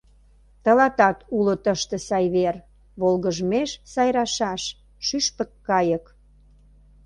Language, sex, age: Mari, female, 40-49